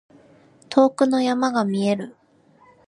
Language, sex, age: Japanese, female, 19-29